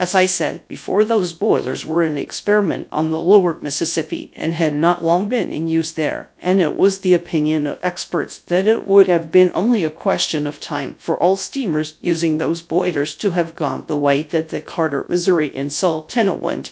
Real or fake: fake